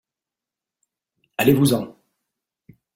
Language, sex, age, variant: French, male, 40-49, Français de métropole